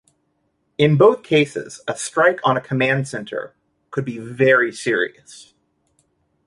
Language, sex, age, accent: English, male, 30-39, United States English